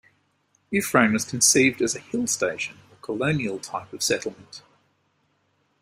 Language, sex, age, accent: English, male, 50-59, Australian English